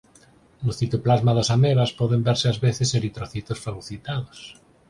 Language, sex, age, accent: Galician, male, 40-49, Normativo (estándar)